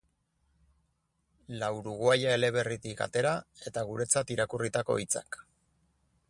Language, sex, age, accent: Basque, male, 40-49, Erdialdekoa edo Nafarra (Gipuzkoa, Nafarroa)